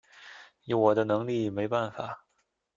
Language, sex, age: Chinese, male, 19-29